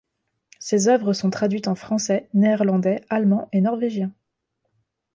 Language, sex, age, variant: French, female, 19-29, Français de métropole